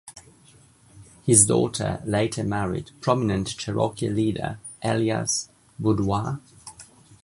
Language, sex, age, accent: English, male, 30-39, England English